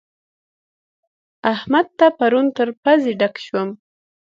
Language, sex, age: Pashto, female, 30-39